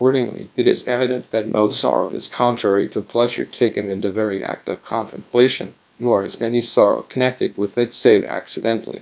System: TTS, GlowTTS